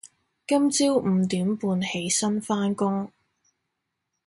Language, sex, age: Cantonese, female, 19-29